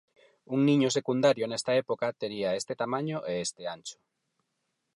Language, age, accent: Galician, 40-49, Normativo (estándar); Neofalante